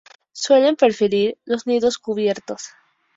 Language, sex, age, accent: Spanish, female, 19-29, México